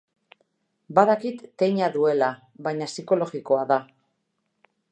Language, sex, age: Basque, female, 50-59